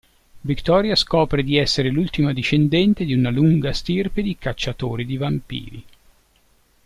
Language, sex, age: Italian, male, 40-49